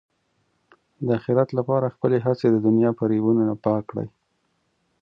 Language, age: Pashto, 30-39